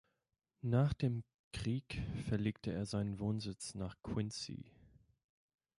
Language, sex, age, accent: German, male, 30-39, Deutschland Deutsch